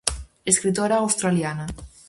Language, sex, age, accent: Galician, female, under 19, Central (gheada)